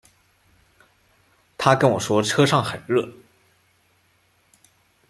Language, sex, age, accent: Chinese, male, 19-29, 出生地：湖北省